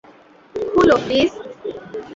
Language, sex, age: Bengali, female, 19-29